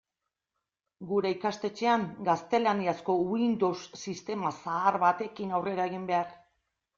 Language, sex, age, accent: Basque, female, 60-69, Erdialdekoa edo Nafarra (Gipuzkoa, Nafarroa)